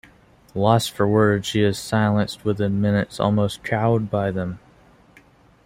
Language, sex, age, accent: English, male, 19-29, United States English